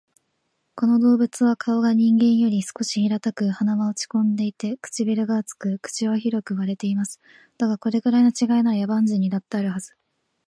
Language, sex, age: Japanese, female, 19-29